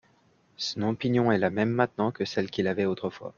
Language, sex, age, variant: French, male, 19-29, Français de métropole